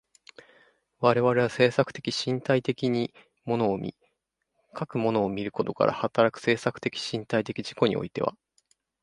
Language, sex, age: Japanese, male, 30-39